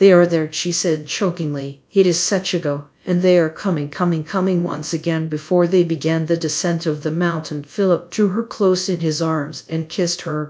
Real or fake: fake